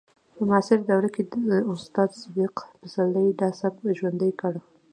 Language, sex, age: Pashto, female, 19-29